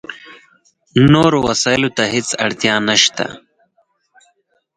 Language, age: Pashto, 19-29